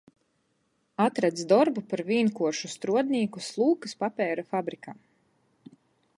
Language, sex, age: Latgalian, female, 30-39